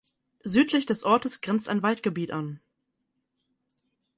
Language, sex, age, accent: German, female, 19-29, Deutschland Deutsch